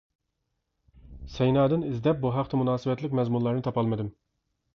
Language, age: Uyghur, 30-39